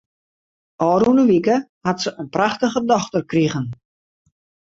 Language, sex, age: Western Frisian, female, 50-59